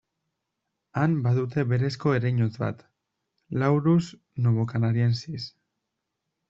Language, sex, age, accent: Basque, male, 19-29, Mendebalekoa (Araba, Bizkaia, Gipuzkoako mendebaleko herri batzuk)